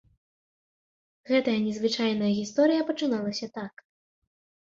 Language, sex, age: Belarusian, female, 19-29